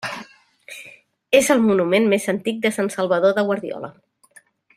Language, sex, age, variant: Catalan, female, 40-49, Central